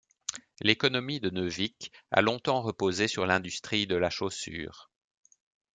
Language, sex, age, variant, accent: French, male, 40-49, Français d'Europe, Français de Belgique